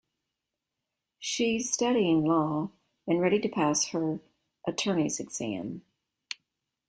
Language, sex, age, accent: English, female, 60-69, United States English